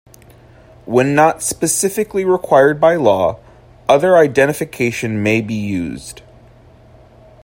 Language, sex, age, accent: English, male, 19-29, United States English